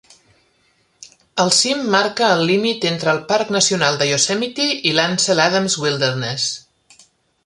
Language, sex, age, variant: Catalan, female, 40-49, Central